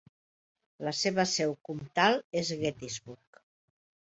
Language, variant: Catalan, Central